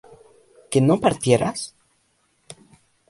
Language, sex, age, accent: Spanish, male, under 19, Andino-Pacífico: Colombia, Perú, Ecuador, oeste de Bolivia y Venezuela andina